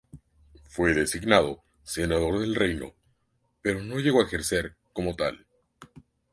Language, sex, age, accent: Spanish, male, 19-29, México